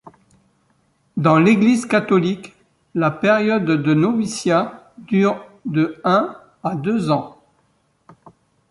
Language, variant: French, Français de métropole